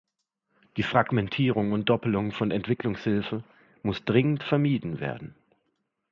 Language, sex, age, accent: German, male, 30-39, Deutschland Deutsch